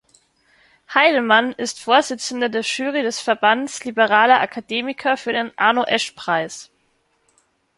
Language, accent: German, Österreichisches Deutsch